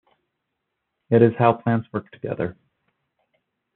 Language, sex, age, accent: English, male, 30-39, United States English